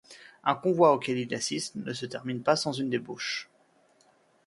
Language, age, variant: French, 19-29, Français de métropole